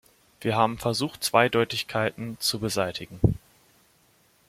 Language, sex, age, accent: German, male, 19-29, Deutschland Deutsch